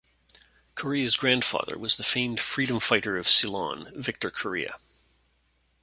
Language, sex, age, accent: English, male, 50-59, Canadian English